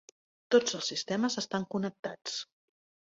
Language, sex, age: Catalan, female, 60-69